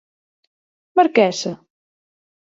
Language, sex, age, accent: Galician, female, 30-39, Central (gheada)